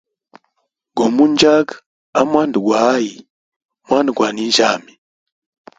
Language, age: Hemba, 19-29